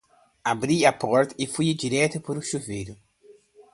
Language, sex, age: Portuguese, male, 50-59